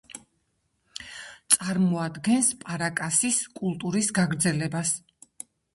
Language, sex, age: Georgian, female, 50-59